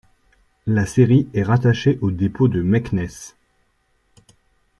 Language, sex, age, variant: French, male, 30-39, Français de métropole